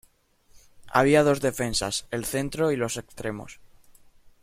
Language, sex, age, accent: Spanish, male, under 19, España: Sur peninsular (Andalucia, Extremadura, Murcia)